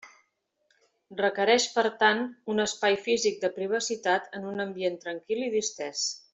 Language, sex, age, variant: Catalan, female, 50-59, Central